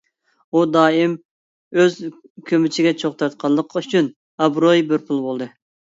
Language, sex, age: Uyghur, male, 30-39